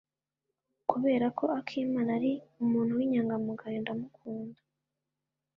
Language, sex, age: Kinyarwanda, female, under 19